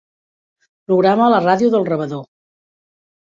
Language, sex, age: Catalan, female, 50-59